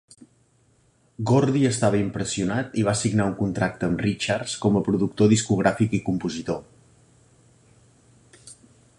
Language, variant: Catalan, Central